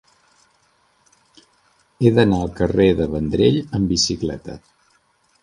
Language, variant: Catalan, Central